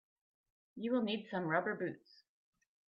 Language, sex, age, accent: English, female, 30-39, Canadian English